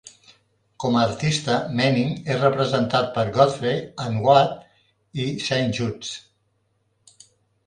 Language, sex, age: Catalan, male, 60-69